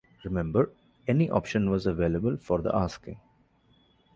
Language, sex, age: English, male, 19-29